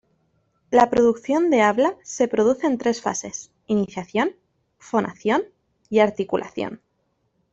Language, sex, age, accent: Spanish, female, 19-29, España: Norte peninsular (Asturias, Castilla y León, Cantabria, País Vasco, Navarra, Aragón, La Rioja, Guadalajara, Cuenca)